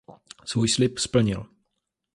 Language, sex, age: Czech, male, 19-29